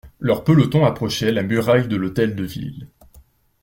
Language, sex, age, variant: French, male, 19-29, Français de métropole